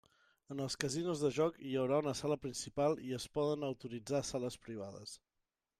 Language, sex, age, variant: Catalan, male, 30-39, Central